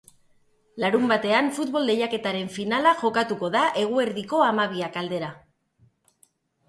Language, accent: Basque, Erdialdekoa edo Nafarra (Gipuzkoa, Nafarroa)